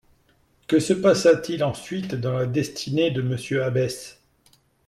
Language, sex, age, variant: French, male, 40-49, Français de métropole